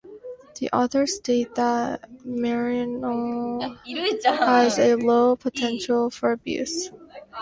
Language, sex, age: English, female, 19-29